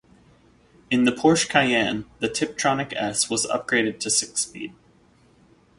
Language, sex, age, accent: English, male, 30-39, United States English